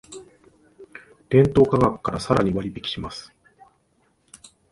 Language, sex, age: Japanese, male, 40-49